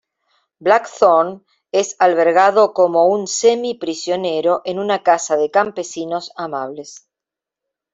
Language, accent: Spanish, Rioplatense: Argentina, Uruguay, este de Bolivia, Paraguay